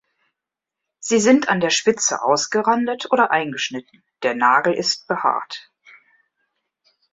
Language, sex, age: German, female, 50-59